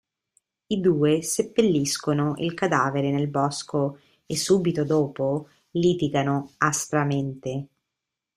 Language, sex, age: Italian, female, 30-39